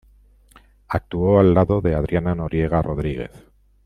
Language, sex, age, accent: Spanish, male, 50-59, España: Norte peninsular (Asturias, Castilla y León, Cantabria, País Vasco, Navarra, Aragón, La Rioja, Guadalajara, Cuenca)